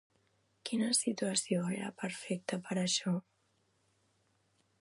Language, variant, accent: Catalan, Central, central